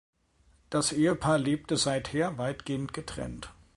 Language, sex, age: German, male, 40-49